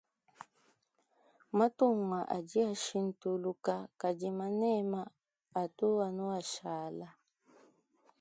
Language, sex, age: Luba-Lulua, female, 19-29